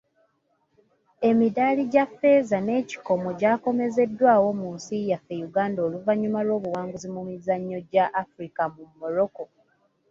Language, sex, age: Ganda, female, 19-29